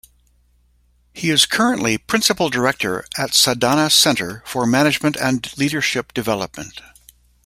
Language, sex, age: English, male, 60-69